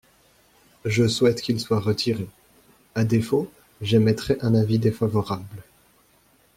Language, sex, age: French, male, 19-29